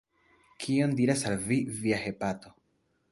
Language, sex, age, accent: Esperanto, male, 19-29, Internacia